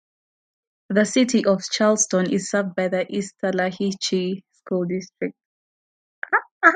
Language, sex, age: English, female, 19-29